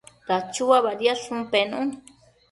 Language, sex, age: Matsés, female, 30-39